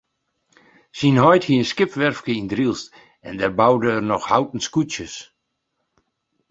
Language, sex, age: Western Frisian, male, 50-59